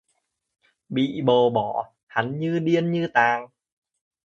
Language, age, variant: Vietnamese, 19-29, Hà Nội